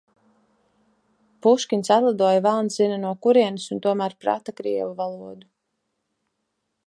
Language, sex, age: Latvian, female, 19-29